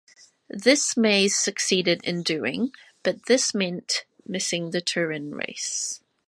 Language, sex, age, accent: English, female, 30-39, New Zealand English